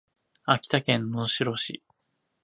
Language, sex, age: Japanese, male, 19-29